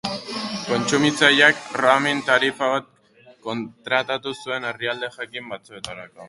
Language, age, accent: Basque, under 19, Erdialdekoa edo Nafarra (Gipuzkoa, Nafarroa)